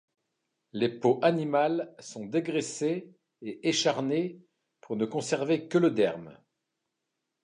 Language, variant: French, Français de métropole